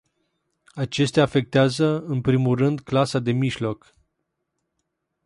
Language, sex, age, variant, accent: Romanian, male, 19-29, Romanian-Romania, Muntenesc